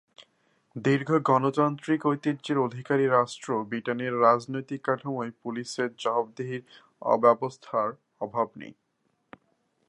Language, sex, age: Bengali, male, 19-29